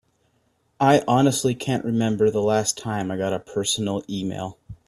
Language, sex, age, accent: English, male, 19-29, United States English